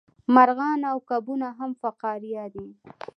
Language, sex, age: Pashto, female, 19-29